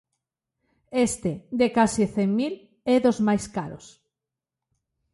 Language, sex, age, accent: Galician, female, 40-49, Normativo (estándar)